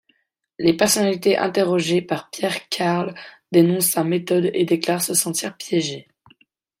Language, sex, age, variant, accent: French, female, 19-29, Français d'Europe, Français de Suisse